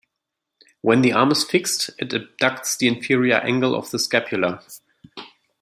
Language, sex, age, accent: English, male, 19-29, United States English